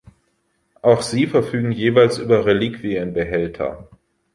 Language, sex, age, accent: German, male, 40-49, Deutschland Deutsch